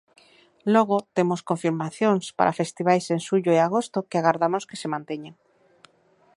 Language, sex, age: Galician, female, 30-39